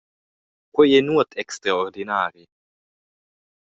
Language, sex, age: Romansh, male, under 19